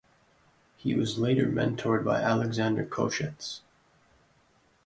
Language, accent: English, United States English